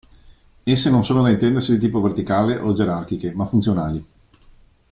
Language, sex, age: Italian, male, 40-49